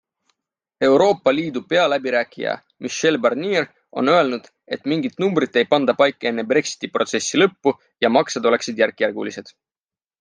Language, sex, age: Estonian, male, 19-29